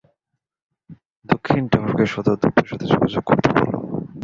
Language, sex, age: Bengali, male, 19-29